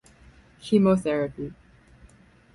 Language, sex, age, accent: English, female, 19-29, Canadian English